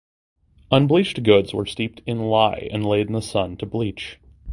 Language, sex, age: English, male, 19-29